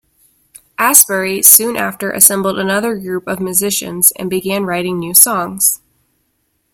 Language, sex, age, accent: English, female, 19-29, United States English